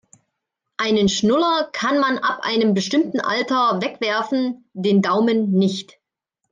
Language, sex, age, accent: German, female, 40-49, Deutschland Deutsch